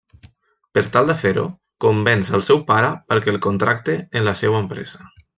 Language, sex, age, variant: Catalan, male, 30-39, Central